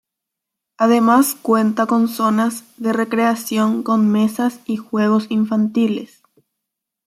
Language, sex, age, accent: Spanish, female, under 19, Rioplatense: Argentina, Uruguay, este de Bolivia, Paraguay